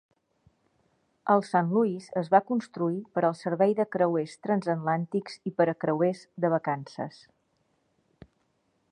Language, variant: Catalan, Central